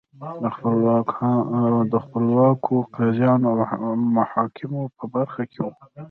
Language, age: Pashto, 19-29